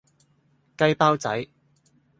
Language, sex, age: Cantonese, male, 19-29